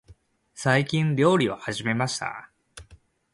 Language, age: Japanese, 30-39